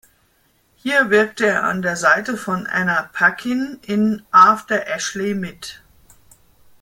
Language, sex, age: German, male, 50-59